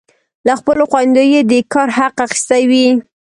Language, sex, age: Pashto, female, 19-29